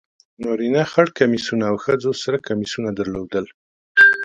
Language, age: Pashto, 50-59